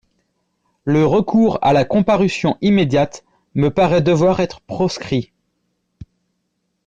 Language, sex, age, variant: French, male, 30-39, Français de métropole